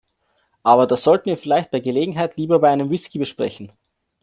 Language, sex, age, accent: German, male, 19-29, Österreichisches Deutsch